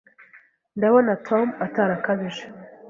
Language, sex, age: Kinyarwanda, female, 19-29